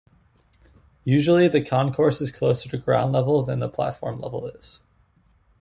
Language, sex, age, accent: English, male, 19-29, United States English